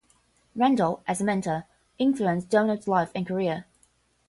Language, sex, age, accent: English, female, 19-29, United States English; England English